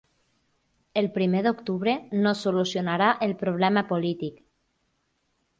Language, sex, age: Catalan, female, 30-39